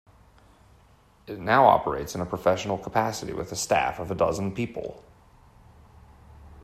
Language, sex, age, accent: English, male, 30-39, United States English